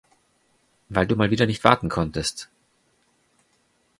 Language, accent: German, Deutschland Deutsch